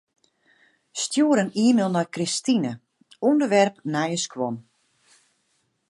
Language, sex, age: Western Frisian, female, 40-49